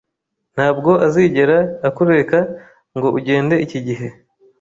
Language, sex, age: Kinyarwanda, male, 19-29